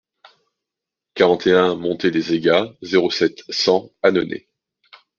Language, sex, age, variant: French, male, 19-29, Français de métropole